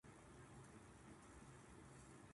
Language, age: Japanese, 19-29